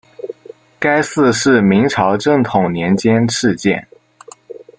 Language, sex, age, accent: Chinese, male, under 19, 出生地：浙江省